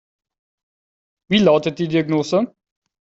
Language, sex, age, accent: German, male, 19-29, Österreichisches Deutsch